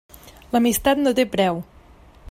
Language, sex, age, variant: Catalan, female, 30-39, Central